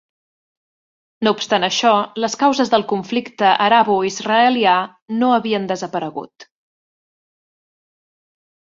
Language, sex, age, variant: Catalan, female, 40-49, Central